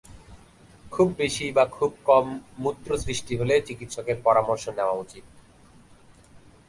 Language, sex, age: Bengali, male, 19-29